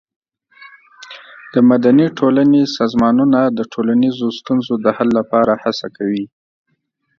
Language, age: Pashto, 30-39